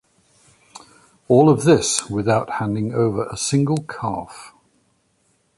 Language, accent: English, England English